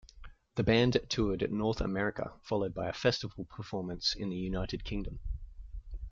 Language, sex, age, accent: English, male, 19-29, Australian English